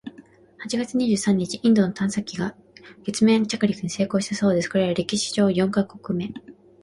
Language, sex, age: Japanese, female, 19-29